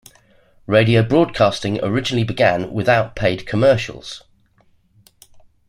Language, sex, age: English, male, 50-59